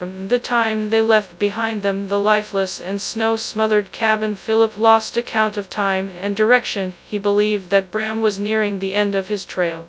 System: TTS, FastPitch